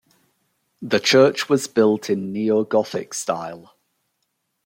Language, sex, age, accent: English, male, 40-49, England English